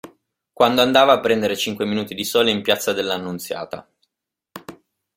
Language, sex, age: Italian, male, 19-29